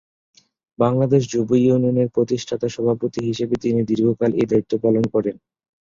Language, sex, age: Bengali, male, 19-29